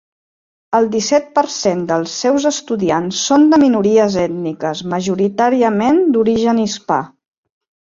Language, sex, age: Catalan, female, 40-49